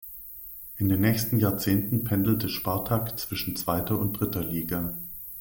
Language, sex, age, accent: German, male, 40-49, Deutschland Deutsch